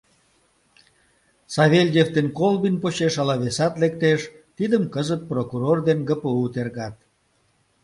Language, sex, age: Mari, male, 60-69